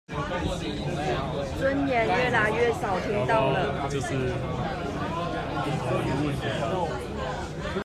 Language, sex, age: Chinese, male, 30-39